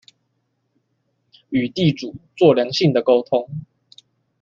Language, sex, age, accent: Chinese, male, 19-29, 出生地：新北市